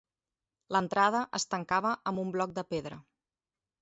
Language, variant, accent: Catalan, Central, central